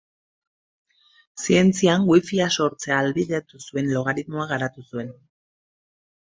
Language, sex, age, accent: Basque, female, 40-49, Erdialdekoa edo Nafarra (Gipuzkoa, Nafarroa)